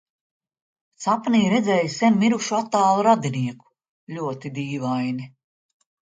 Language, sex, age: Latvian, female, 60-69